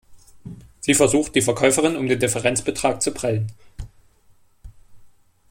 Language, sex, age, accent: German, male, 19-29, Deutschland Deutsch